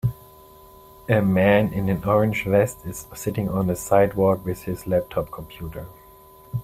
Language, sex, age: English, male, 30-39